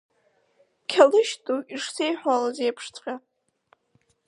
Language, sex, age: Abkhazian, female, under 19